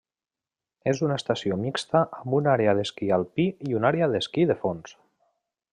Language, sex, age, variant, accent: Catalan, male, 30-39, Valencià meridional, valencià